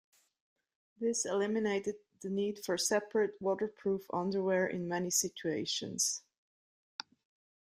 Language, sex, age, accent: English, female, 30-39, United States English